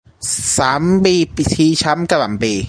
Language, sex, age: Thai, male, 19-29